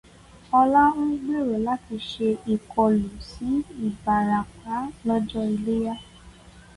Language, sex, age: Yoruba, female, 19-29